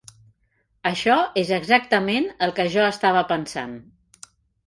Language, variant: Catalan, Central